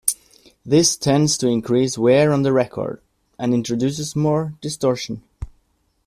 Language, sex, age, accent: English, male, 30-39, United States English